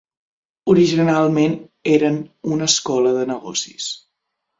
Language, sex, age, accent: Catalan, female, 19-29, central; septentrional